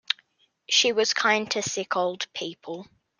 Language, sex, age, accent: English, male, under 19, Australian English